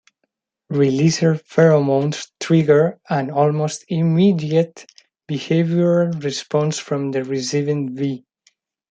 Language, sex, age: English, male, 40-49